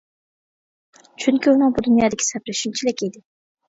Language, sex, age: Uyghur, female, 30-39